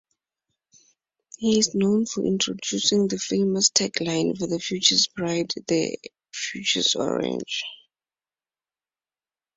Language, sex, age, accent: English, female, 19-29, Southern African (South Africa, Zimbabwe, Namibia)